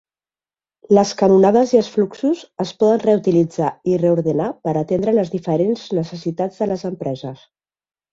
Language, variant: Catalan, Nord-Occidental